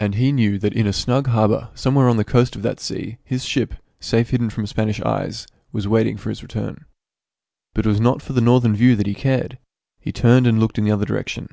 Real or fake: real